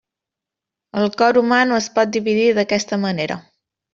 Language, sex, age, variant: Catalan, female, 19-29, Central